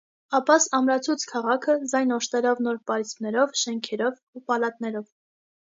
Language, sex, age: Armenian, female, 19-29